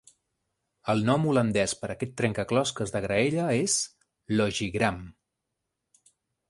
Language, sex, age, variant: Catalan, male, 30-39, Central